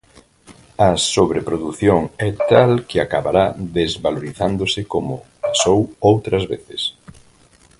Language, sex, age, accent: Galician, male, 50-59, Normativo (estándar)